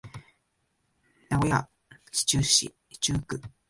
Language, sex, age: Japanese, male, 19-29